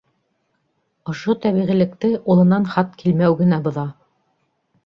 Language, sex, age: Bashkir, female, 30-39